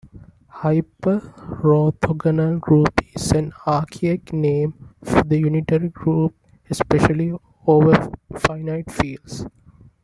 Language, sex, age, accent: English, male, 19-29, India and South Asia (India, Pakistan, Sri Lanka)